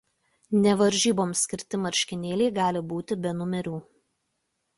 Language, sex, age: Lithuanian, female, 30-39